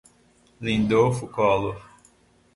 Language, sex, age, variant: Portuguese, male, 19-29, Portuguese (Brasil)